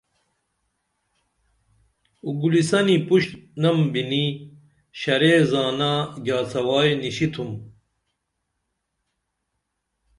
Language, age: Dameli, 40-49